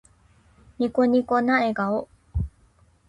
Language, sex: Japanese, female